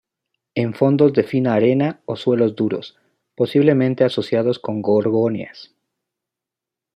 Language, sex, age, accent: Spanish, male, 30-39, México